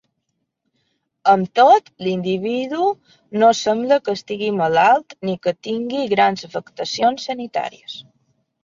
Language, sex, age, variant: Catalan, female, 30-39, Balear